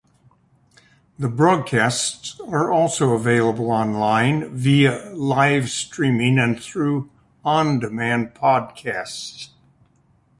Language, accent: English, United States English